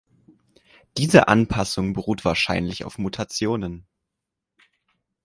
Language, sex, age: German, male, 19-29